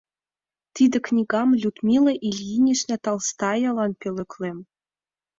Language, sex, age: Mari, female, 19-29